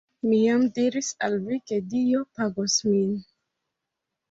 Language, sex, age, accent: Esperanto, female, 19-29, Internacia